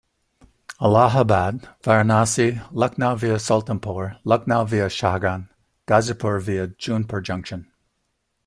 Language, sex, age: English, male, 60-69